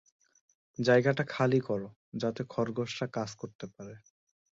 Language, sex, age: Bengali, male, 19-29